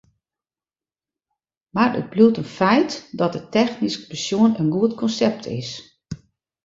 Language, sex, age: Western Frisian, female, 60-69